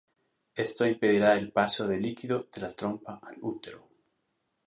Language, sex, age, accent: Spanish, male, 40-49, América central